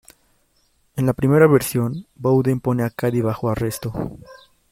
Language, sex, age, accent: Spanish, male, 19-29, México